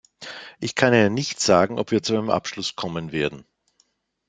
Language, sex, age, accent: German, male, 50-59, Österreichisches Deutsch